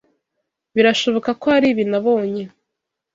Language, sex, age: Kinyarwanda, female, 19-29